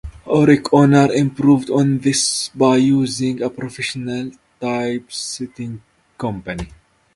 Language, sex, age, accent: English, male, 30-39, Canadian English